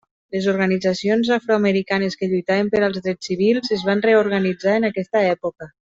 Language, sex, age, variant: Catalan, female, 30-39, Nord-Occidental